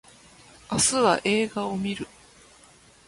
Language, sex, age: Japanese, female, 30-39